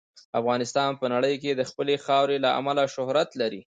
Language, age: Pashto, 40-49